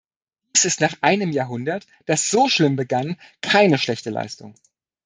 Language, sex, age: German, male, 30-39